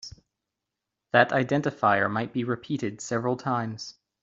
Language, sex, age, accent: English, male, 30-39, United States English